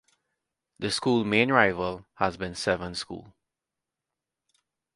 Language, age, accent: English, 30-39, West Indies and Bermuda (Bahamas, Bermuda, Jamaica, Trinidad)